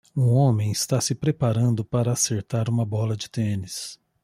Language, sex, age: Portuguese, male, 50-59